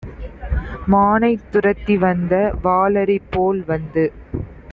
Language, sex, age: Tamil, female, 19-29